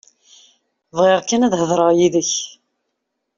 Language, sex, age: Kabyle, female, 30-39